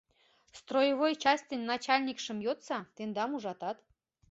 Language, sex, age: Mari, female, 40-49